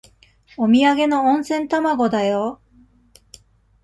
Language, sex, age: Japanese, female, 40-49